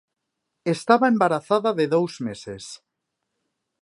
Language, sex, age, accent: Galician, male, 30-39, Normativo (estándar)